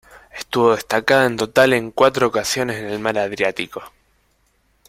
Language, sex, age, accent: Spanish, male, 19-29, Rioplatense: Argentina, Uruguay, este de Bolivia, Paraguay